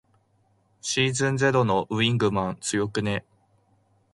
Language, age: Japanese, 19-29